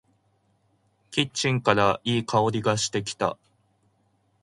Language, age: Japanese, 19-29